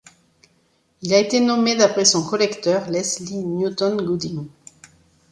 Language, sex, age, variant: French, female, 50-59, Français de métropole